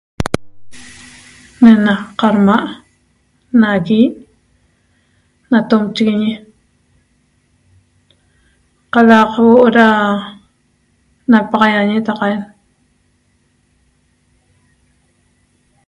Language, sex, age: Toba, female, 40-49